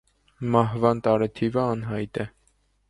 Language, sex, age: Armenian, male, 19-29